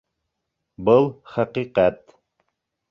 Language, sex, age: Bashkir, male, 30-39